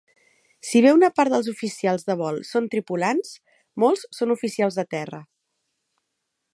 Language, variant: Catalan, Central